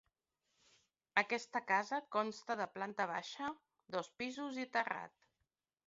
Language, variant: Catalan, Central